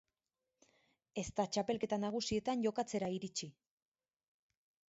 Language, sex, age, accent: Basque, female, 19-29, Erdialdekoa edo Nafarra (Gipuzkoa, Nafarroa)